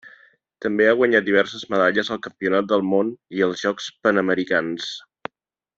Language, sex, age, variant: Catalan, male, 40-49, Central